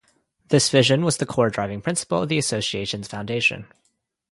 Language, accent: English, United States English